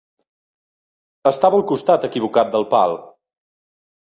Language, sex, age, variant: Catalan, male, 30-39, Central